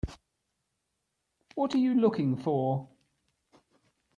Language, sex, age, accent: English, male, 60-69, England English